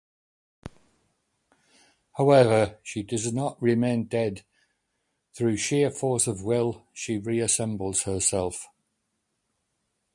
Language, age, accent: English, 60-69, Northern English